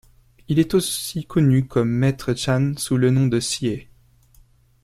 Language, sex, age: French, male, 19-29